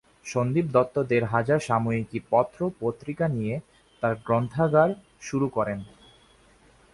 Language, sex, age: Bengali, male, 19-29